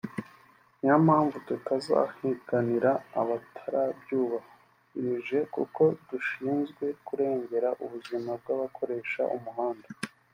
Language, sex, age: Kinyarwanda, male, 19-29